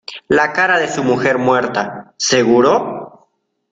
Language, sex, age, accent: Spanish, male, 19-29, México